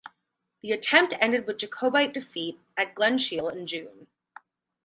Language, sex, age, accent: English, female, 19-29, United States English